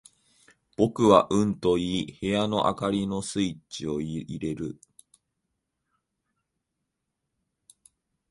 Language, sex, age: Japanese, male, 19-29